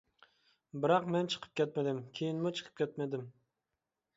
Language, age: Uyghur, 19-29